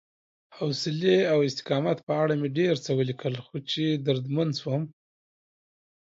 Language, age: Pashto, 40-49